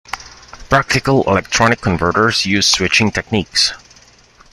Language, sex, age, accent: English, male, 30-39, Filipino